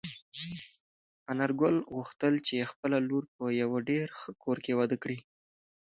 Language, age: Pashto, 19-29